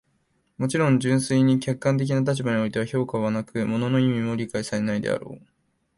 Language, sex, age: Japanese, male, 19-29